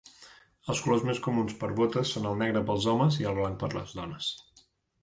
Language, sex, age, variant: Catalan, male, 30-39, Central